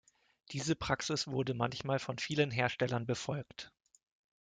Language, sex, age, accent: German, male, 30-39, Deutschland Deutsch